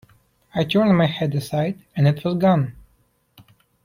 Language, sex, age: English, male, 19-29